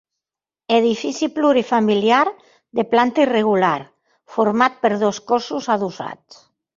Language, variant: Catalan, Central